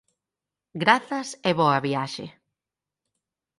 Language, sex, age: Galician, female, 30-39